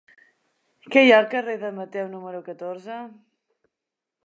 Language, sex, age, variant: Catalan, male, 30-39, Central